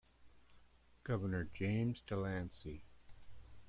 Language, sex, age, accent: English, male, 50-59, United States English